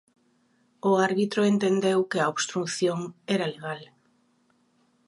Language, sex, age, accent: Galician, female, 50-59, Normativo (estándar)